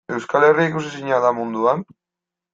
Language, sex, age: Basque, male, 19-29